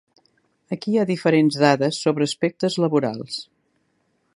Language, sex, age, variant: Catalan, female, 60-69, Central